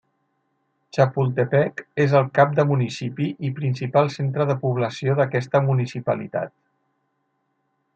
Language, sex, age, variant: Catalan, male, 50-59, Central